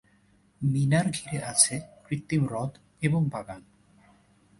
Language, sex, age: Bengali, male, 19-29